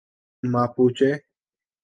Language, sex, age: Urdu, male, 19-29